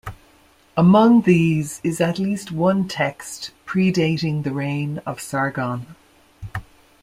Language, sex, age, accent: English, female, 50-59, Irish English